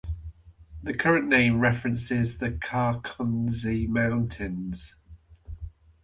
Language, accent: English, England English